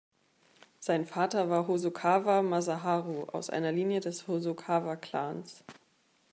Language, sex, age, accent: German, female, 19-29, Deutschland Deutsch